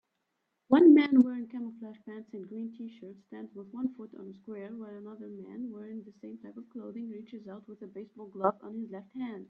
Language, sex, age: English, female, 19-29